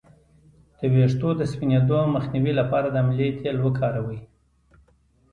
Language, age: Pashto, 40-49